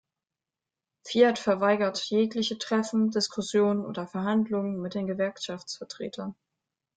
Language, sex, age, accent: German, female, 19-29, Deutschland Deutsch